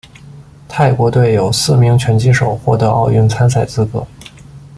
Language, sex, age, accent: Chinese, male, 19-29, 出生地：北京市